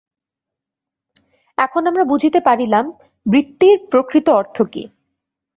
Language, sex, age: Bengali, female, 19-29